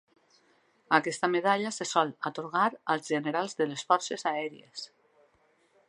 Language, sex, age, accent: Catalan, female, 40-49, valencià